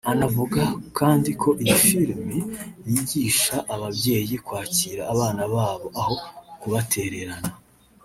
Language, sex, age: Kinyarwanda, female, 30-39